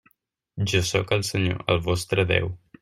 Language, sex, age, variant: Catalan, male, 19-29, Central